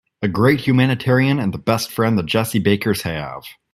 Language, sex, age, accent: English, male, 19-29, United States English